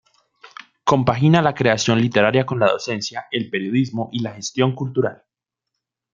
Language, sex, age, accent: Spanish, male, 19-29, Andino-Pacífico: Colombia, Perú, Ecuador, oeste de Bolivia y Venezuela andina